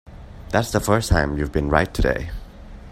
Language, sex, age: English, male, 19-29